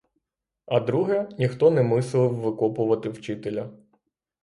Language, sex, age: Ukrainian, male, 30-39